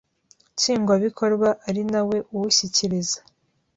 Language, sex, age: Kinyarwanda, female, 19-29